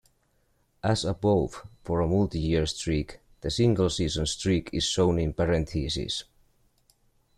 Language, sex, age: English, male, 30-39